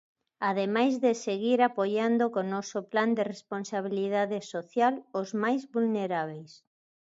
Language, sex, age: Galician, female, 50-59